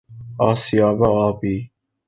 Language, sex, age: Persian, male, under 19